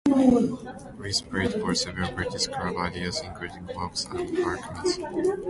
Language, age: English, 19-29